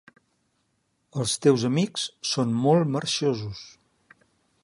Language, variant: Catalan, Central